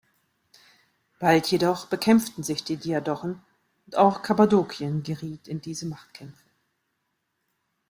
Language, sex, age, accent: German, female, 40-49, Deutschland Deutsch